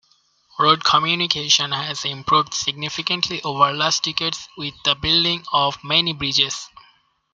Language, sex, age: English, male, 19-29